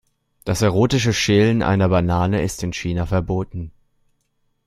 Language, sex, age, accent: German, male, 19-29, Deutschland Deutsch